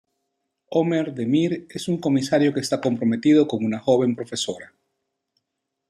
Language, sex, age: Spanish, male, 50-59